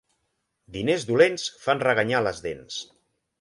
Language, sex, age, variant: Catalan, male, 40-49, Central